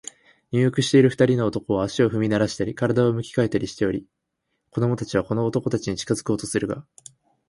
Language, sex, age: Japanese, male, 19-29